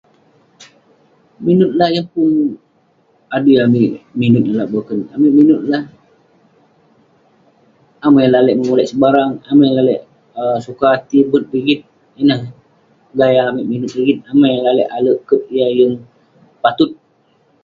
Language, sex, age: Western Penan, male, 19-29